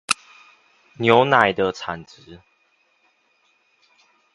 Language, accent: Chinese, 出生地：桃園市